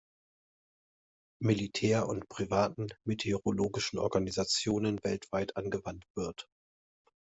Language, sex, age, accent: German, male, 40-49, Deutschland Deutsch